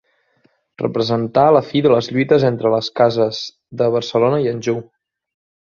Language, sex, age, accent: Catalan, male, 19-29, Oriental